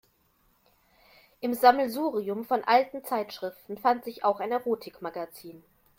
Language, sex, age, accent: German, female, 50-59, Deutschland Deutsch